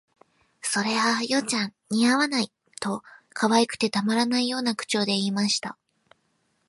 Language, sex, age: Japanese, female, 19-29